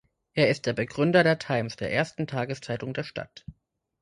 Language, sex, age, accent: German, male, 30-39, Deutschland Deutsch